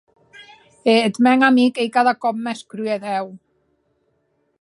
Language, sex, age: Occitan, female, 50-59